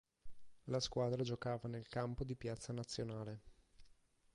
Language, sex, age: Italian, male, 30-39